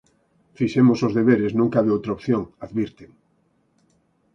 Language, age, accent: Galician, 50-59, Central (gheada)